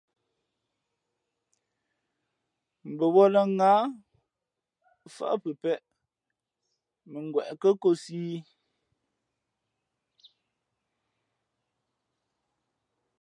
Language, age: Fe'fe', 19-29